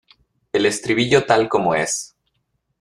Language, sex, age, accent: Spanish, male, 19-29, México